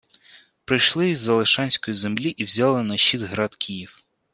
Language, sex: Ukrainian, male